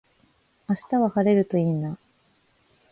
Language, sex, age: Japanese, female, 19-29